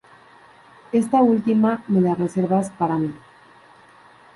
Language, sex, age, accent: Spanish, female, under 19, México